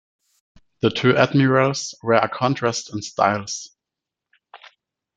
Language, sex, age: English, male, 19-29